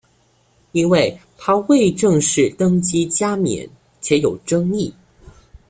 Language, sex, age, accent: Chinese, male, under 19, 出生地：江西省